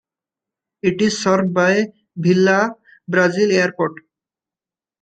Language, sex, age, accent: English, male, 19-29, India and South Asia (India, Pakistan, Sri Lanka)